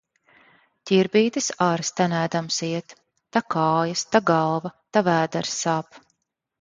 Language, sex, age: Latvian, female, 40-49